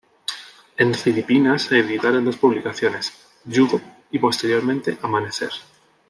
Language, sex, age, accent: Spanish, male, 30-39, España: Sur peninsular (Andalucia, Extremadura, Murcia)